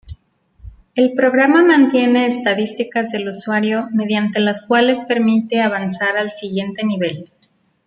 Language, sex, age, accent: Spanish, female, 40-49, México